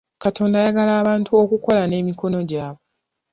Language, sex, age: Ganda, female, 19-29